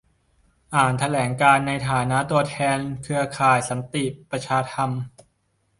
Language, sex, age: Thai, male, 19-29